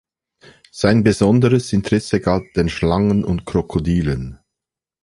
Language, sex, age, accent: German, male, 40-49, Schweizerdeutsch